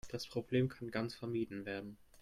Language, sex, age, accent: German, male, under 19, Deutschland Deutsch